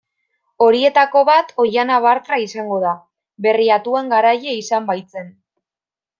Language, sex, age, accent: Basque, female, 19-29, Mendebalekoa (Araba, Bizkaia, Gipuzkoako mendebaleko herri batzuk)